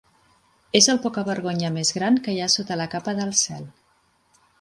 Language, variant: Catalan, Central